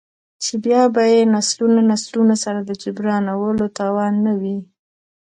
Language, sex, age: Pashto, female, 30-39